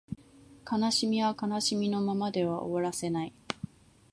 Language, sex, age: Japanese, female, 19-29